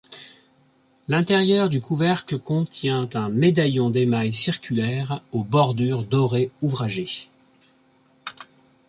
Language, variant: French, Français de métropole